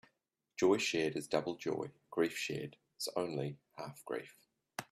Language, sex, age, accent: English, male, 30-39, New Zealand English